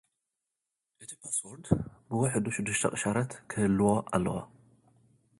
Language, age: Tigrinya, 40-49